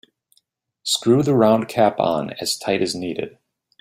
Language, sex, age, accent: English, male, 40-49, United States English